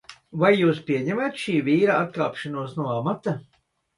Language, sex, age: Latvian, male, 50-59